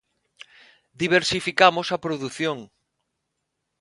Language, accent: Galician, Normativo (estándar); Neofalante